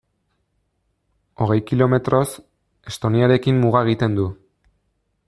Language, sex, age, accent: Basque, male, 30-39, Erdialdekoa edo Nafarra (Gipuzkoa, Nafarroa)